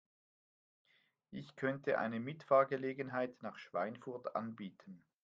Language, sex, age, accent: German, male, 50-59, Schweizerdeutsch